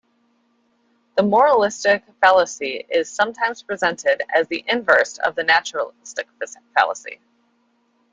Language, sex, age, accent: English, female, 30-39, United States English